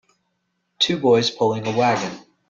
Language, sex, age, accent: English, male, 40-49, United States English